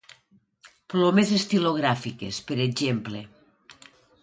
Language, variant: Catalan, Nord-Occidental